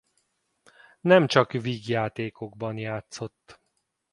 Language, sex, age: Hungarian, male, 40-49